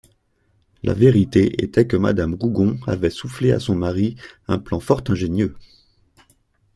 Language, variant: French, Français de métropole